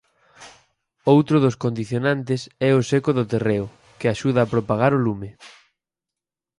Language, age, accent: Galician, under 19, Normativo (estándar)